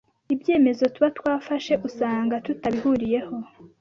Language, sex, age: Kinyarwanda, male, 30-39